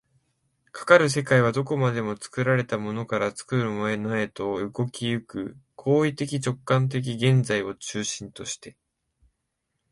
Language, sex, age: Japanese, male, 19-29